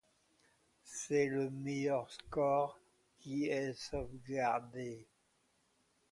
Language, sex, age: French, male, 60-69